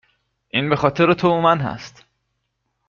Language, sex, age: Persian, male, 19-29